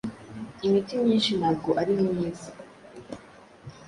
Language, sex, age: Kinyarwanda, female, under 19